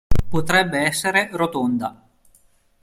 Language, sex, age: Italian, male, 30-39